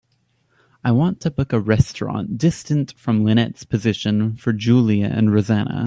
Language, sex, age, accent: English, male, 19-29, United States English